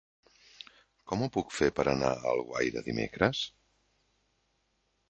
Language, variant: Catalan, Nord-Occidental